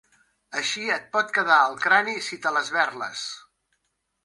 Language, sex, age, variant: Catalan, male, 60-69, Central